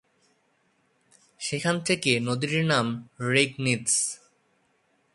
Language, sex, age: Bengali, male, 19-29